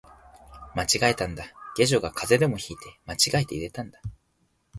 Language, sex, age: Japanese, male, 19-29